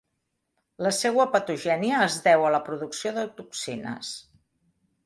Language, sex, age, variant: Catalan, female, 50-59, Central